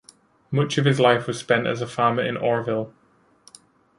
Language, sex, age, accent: English, male, 19-29, England English